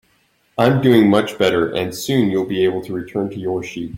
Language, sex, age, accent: English, male, 30-39, United States English